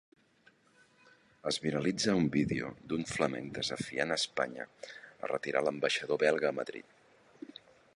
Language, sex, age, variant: Catalan, male, 60-69, Central